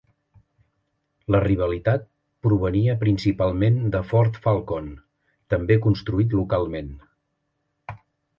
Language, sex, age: Catalan, male, 50-59